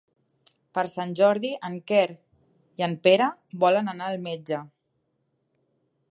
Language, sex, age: Catalan, female, 30-39